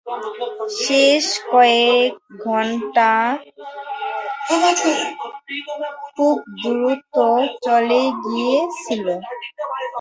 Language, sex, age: Bengali, female, 19-29